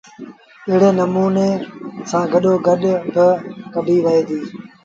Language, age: Sindhi Bhil, under 19